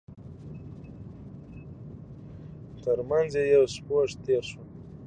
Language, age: Pashto, 19-29